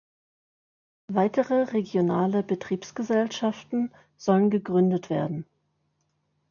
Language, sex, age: German, female, 30-39